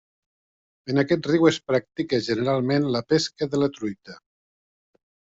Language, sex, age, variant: Catalan, male, 40-49, Septentrional